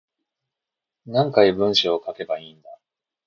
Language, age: Japanese, 30-39